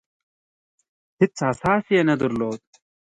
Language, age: Pashto, 19-29